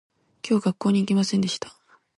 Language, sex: Japanese, female